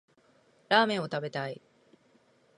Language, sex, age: Japanese, female, 50-59